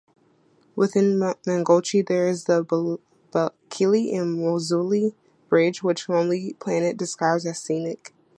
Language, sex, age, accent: English, female, 19-29, United States English